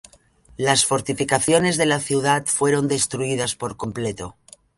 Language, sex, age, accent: Spanish, female, 50-59, España: Norte peninsular (Asturias, Castilla y León, Cantabria, País Vasco, Navarra, Aragón, La Rioja, Guadalajara, Cuenca)